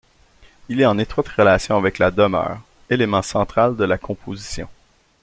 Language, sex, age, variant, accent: French, male, 30-39, Français d'Amérique du Nord, Français du Canada